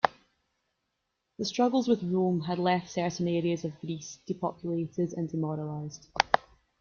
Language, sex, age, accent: English, female, 19-29, Scottish English